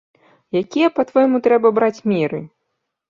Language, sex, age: Belarusian, female, 30-39